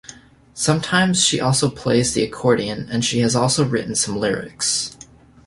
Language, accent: English, United States English